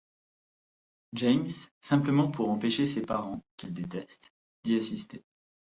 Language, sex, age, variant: French, male, 19-29, Français de métropole